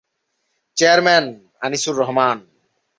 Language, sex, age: Bengali, male, 19-29